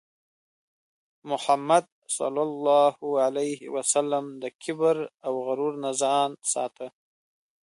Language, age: Pashto, 30-39